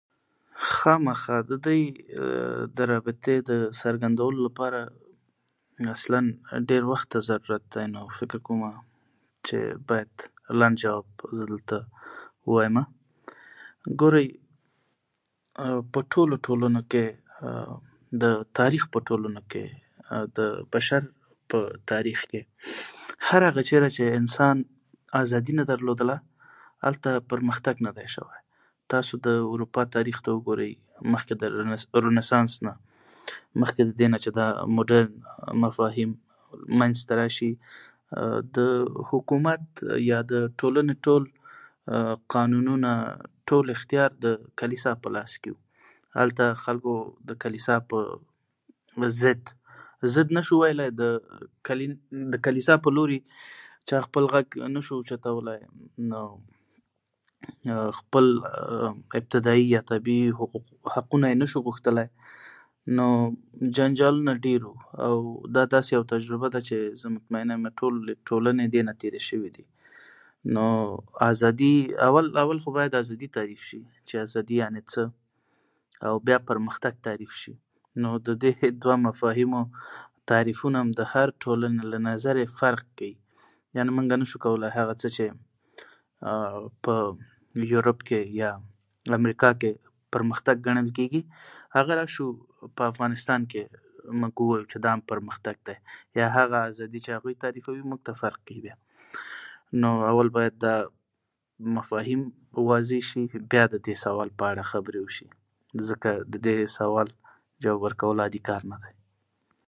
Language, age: Pashto, 19-29